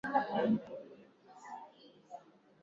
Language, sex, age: Swahili, male, 19-29